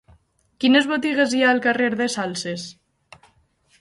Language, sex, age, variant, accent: Catalan, female, 19-29, Valencià meridional, valencià